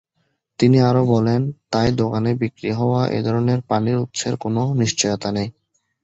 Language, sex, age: Bengali, male, 19-29